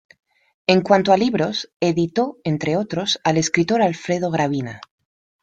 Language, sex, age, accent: Spanish, female, 30-39, España: Centro-Sur peninsular (Madrid, Toledo, Castilla-La Mancha)